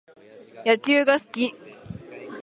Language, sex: Japanese, female